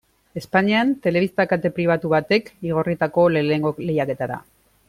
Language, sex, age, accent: Basque, female, 40-49, Erdialdekoa edo Nafarra (Gipuzkoa, Nafarroa)